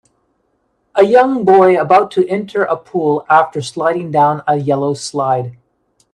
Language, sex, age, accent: English, male, 50-59, United States English